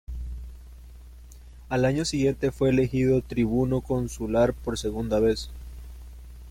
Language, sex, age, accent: Spanish, male, 19-29, América central